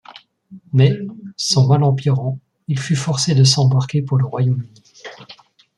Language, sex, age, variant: French, male, 30-39, Français de métropole